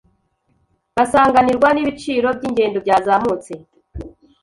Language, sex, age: Kinyarwanda, female, 30-39